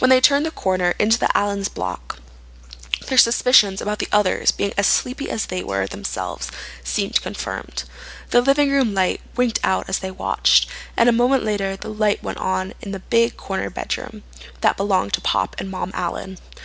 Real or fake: real